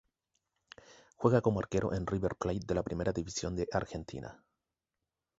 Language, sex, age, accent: Spanish, male, 19-29, Chileno: Chile, Cuyo